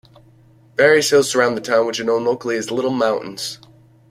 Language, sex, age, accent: English, male, 30-39, United States English